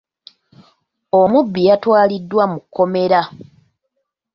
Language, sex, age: Ganda, female, 19-29